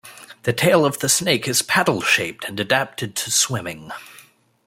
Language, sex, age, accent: English, male, 30-39, United States English